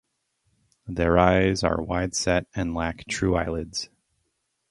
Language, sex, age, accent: English, male, 19-29, United States English